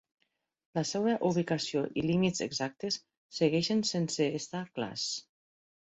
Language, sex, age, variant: Catalan, female, 50-59, Septentrional